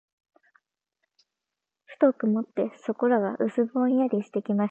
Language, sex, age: Japanese, female, under 19